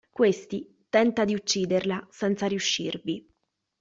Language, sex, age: Italian, female, 30-39